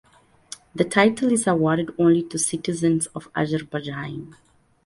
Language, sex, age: English, female, 30-39